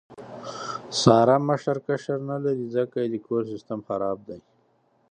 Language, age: Pashto, 40-49